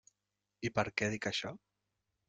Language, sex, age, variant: Catalan, male, 30-39, Central